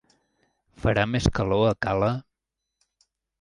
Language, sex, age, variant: Catalan, male, 50-59, Central